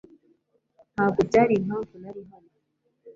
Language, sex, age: Kinyarwanda, female, 19-29